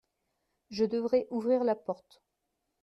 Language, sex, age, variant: French, female, 19-29, Français de métropole